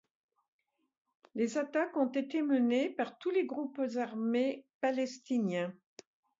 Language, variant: French, Français de métropole